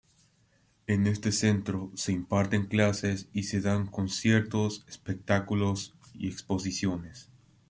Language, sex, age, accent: Spanish, male, under 19, Andino-Pacífico: Colombia, Perú, Ecuador, oeste de Bolivia y Venezuela andina